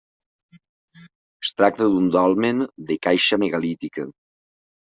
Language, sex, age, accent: Catalan, male, 40-49, valencià